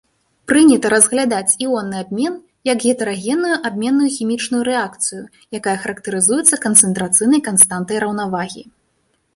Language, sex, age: Belarusian, female, 19-29